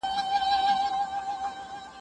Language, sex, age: Pashto, female, 30-39